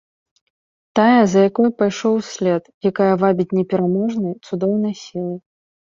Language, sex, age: Belarusian, female, 19-29